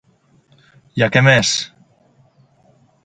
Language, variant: Catalan, Central